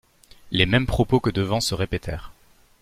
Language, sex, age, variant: French, male, 19-29, Français de métropole